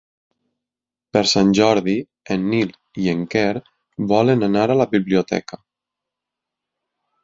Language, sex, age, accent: Catalan, male, 30-39, valencià